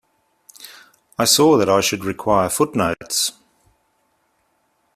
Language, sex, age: English, male, 50-59